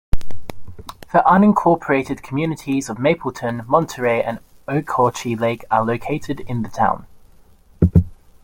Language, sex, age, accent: English, male, 19-29, Australian English